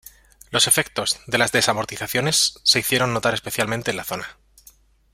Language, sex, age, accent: Spanish, male, 30-39, España: Centro-Sur peninsular (Madrid, Toledo, Castilla-La Mancha)